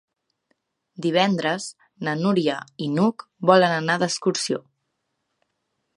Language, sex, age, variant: Catalan, female, 19-29, Central